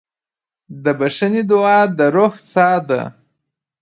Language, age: Pashto, 19-29